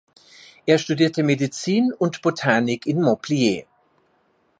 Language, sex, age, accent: German, male, 60-69, Österreichisches Deutsch